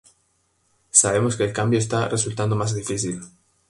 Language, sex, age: Spanish, male, 19-29